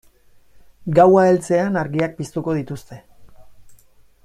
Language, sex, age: Basque, male, 40-49